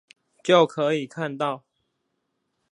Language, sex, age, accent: Chinese, male, 19-29, 出生地：臺北市; 出生地：新北市